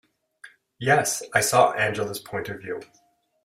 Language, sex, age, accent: English, male, 30-39, Canadian English